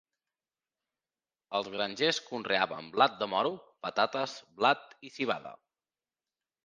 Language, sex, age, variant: Catalan, male, 19-29, Central